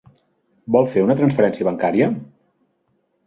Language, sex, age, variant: Catalan, male, 40-49, Central